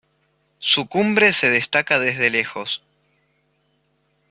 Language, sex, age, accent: Spanish, male, 19-29, Rioplatense: Argentina, Uruguay, este de Bolivia, Paraguay